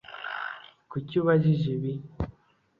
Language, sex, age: Kinyarwanda, male, 30-39